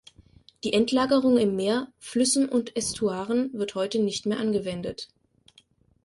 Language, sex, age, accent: German, female, 19-29, Deutschland Deutsch